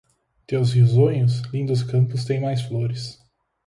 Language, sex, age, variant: Portuguese, male, 19-29, Portuguese (Brasil)